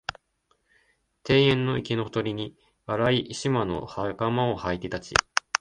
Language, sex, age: Japanese, male, 19-29